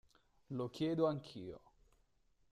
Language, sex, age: Italian, male, 19-29